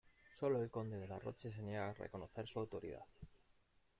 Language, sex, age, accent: Spanish, male, 30-39, España: Norte peninsular (Asturias, Castilla y León, Cantabria, País Vasco, Navarra, Aragón, La Rioja, Guadalajara, Cuenca)